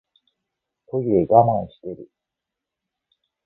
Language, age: Japanese, 50-59